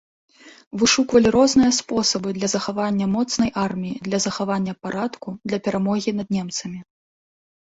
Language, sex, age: Belarusian, female, 19-29